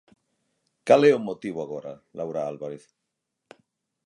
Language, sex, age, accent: Galician, male, 40-49, Normativo (estándar)